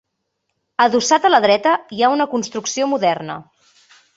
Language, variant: Catalan, Central